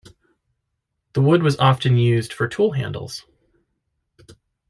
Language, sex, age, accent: English, male, 30-39, United States English